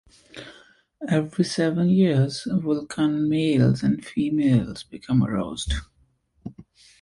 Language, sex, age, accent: English, male, 19-29, England English